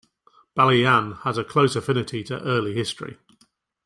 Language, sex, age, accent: English, male, 50-59, England English